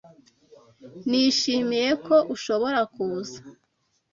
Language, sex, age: Kinyarwanda, female, 19-29